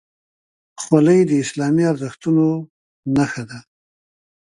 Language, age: Pashto, 60-69